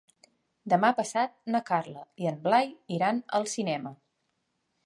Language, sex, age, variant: Catalan, female, 40-49, Central